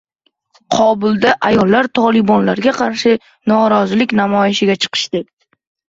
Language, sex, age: Uzbek, male, under 19